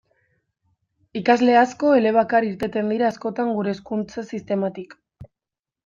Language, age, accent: Basque, 19-29, Mendebalekoa (Araba, Bizkaia, Gipuzkoako mendebaleko herri batzuk)